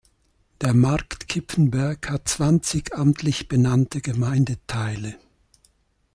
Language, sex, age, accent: German, male, 70-79, Schweizerdeutsch